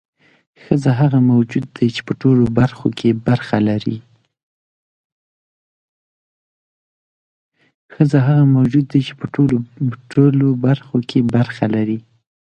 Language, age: Pashto, 19-29